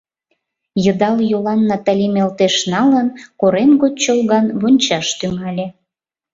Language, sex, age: Mari, female, 30-39